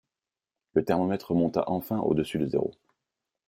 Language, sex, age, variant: French, male, 19-29, Français de métropole